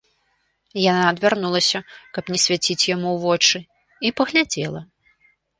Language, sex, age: Belarusian, female, 40-49